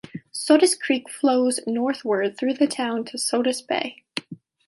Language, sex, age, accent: English, female, 19-29, United States English